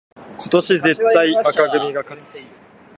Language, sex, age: Japanese, male, 19-29